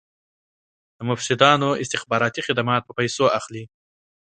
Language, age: Pashto, 19-29